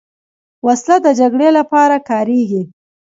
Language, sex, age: Pashto, female, 19-29